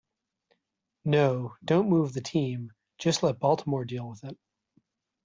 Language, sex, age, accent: English, male, 19-29, United States English